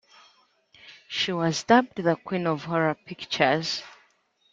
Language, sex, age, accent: English, female, 19-29, England English